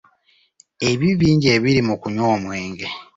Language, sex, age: Ganda, male, 19-29